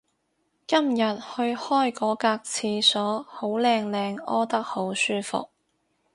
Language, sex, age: Cantonese, female, 19-29